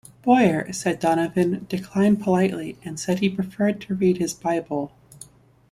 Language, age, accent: English, 19-29, United States English